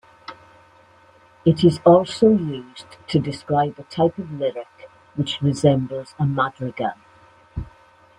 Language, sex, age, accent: English, female, 60-69, Welsh English